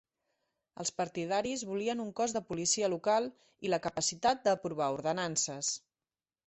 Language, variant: Catalan, Central